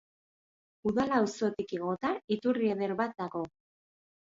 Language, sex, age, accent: Basque, female, 30-39, Batua